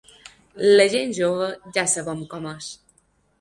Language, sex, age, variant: Catalan, female, 19-29, Balear